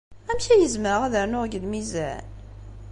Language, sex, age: Kabyle, female, 19-29